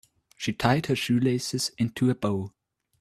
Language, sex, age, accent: English, male, 19-29, United States English